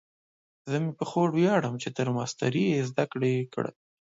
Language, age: Pashto, 19-29